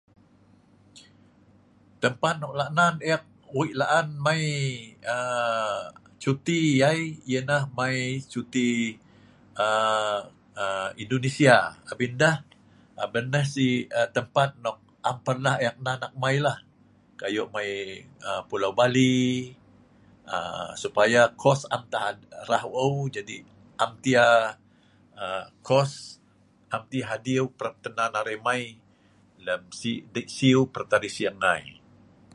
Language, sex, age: Sa'ban, male, 60-69